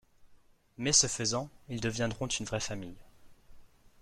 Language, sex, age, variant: French, male, 19-29, Français de métropole